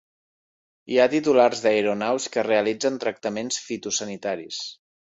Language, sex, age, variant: Catalan, male, 30-39, Central